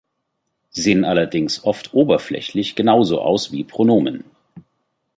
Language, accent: German, Deutschland Deutsch